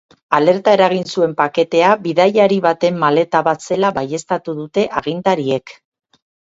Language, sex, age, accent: Basque, female, 50-59, Erdialdekoa edo Nafarra (Gipuzkoa, Nafarroa)